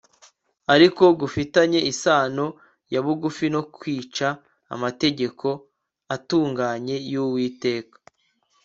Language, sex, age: Kinyarwanda, male, 19-29